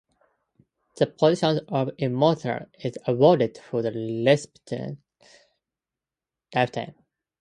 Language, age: English, under 19